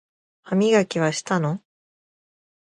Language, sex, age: Japanese, female, 30-39